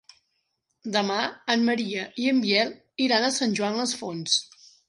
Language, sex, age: Catalan, female, 40-49